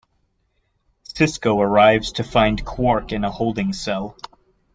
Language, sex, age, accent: English, male, 30-39, United States English